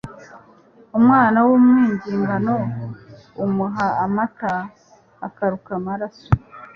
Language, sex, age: Kinyarwanda, female, 30-39